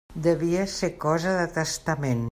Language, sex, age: Catalan, female, 60-69